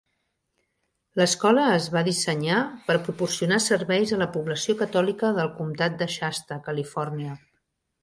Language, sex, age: Catalan, female, 40-49